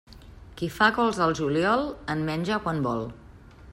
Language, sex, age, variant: Catalan, female, 50-59, Central